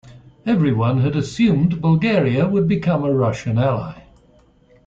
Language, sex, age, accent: English, male, 60-69, England English